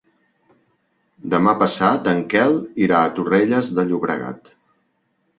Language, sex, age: Catalan, male, 40-49